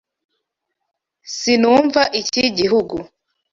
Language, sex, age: Kinyarwanda, female, 19-29